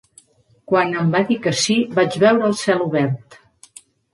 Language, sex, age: Catalan, female, 50-59